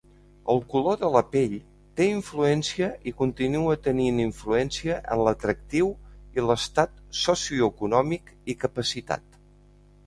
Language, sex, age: Catalan, male, 50-59